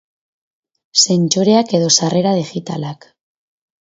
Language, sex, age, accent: Basque, female, 19-29, Erdialdekoa edo Nafarra (Gipuzkoa, Nafarroa)